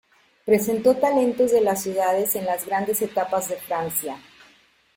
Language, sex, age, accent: Spanish, female, 50-59, México